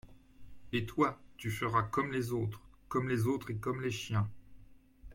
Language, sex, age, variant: French, male, 50-59, Français de métropole